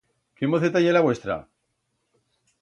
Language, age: Aragonese, 50-59